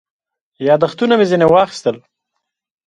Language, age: Pashto, 30-39